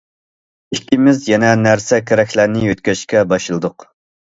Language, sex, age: Uyghur, male, 30-39